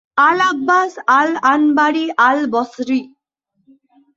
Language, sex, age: Bengali, female, 19-29